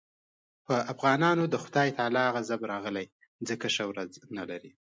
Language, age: Pashto, 30-39